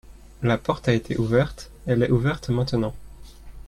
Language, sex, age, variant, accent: French, male, 19-29, Français d'Europe, Français de Suisse